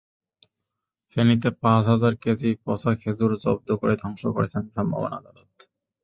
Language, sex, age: Bengali, male, 19-29